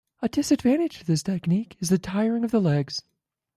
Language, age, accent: English, 19-29, United States English